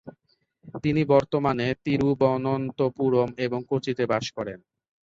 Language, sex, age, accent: Bengali, male, 19-29, Native; শুদ্ধ